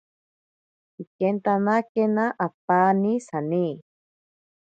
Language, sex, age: Ashéninka Perené, female, 30-39